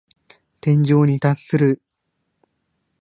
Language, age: Japanese, 19-29